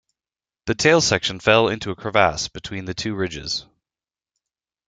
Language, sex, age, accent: English, male, 40-49, Canadian English